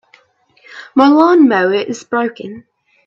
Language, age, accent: English, under 19, England English